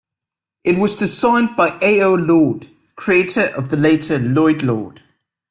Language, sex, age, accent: English, male, 19-29, England English